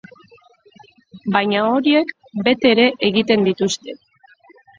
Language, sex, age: Basque, female, 30-39